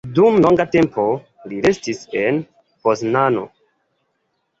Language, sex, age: Esperanto, male, 19-29